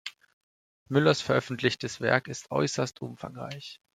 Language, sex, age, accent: German, male, 19-29, Deutschland Deutsch